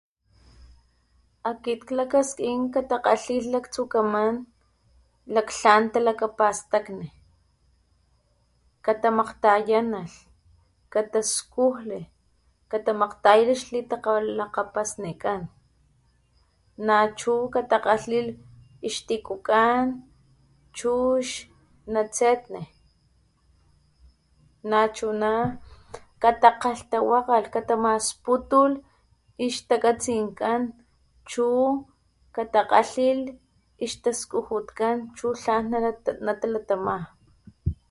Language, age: Papantla Totonac, 30-39